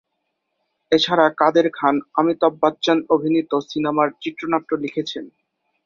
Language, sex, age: Bengali, male, 19-29